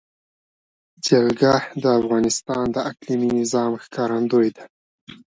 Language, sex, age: Pashto, male, 19-29